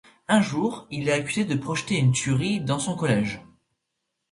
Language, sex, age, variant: French, male, 19-29, Français de métropole